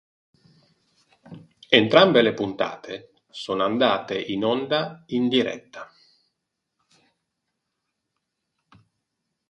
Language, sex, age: Italian, male, 40-49